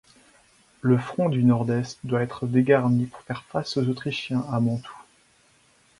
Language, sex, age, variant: French, male, 19-29, Français de métropole